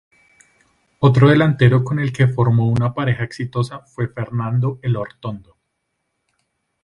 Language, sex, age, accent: Spanish, male, 30-39, Caribe: Cuba, Venezuela, Puerto Rico, República Dominicana, Panamá, Colombia caribeña, México caribeño, Costa del golfo de México